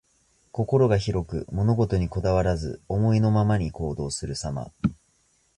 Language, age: Japanese, 19-29